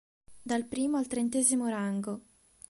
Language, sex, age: Italian, female, 19-29